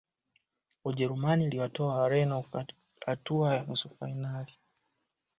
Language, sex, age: Swahili, male, 19-29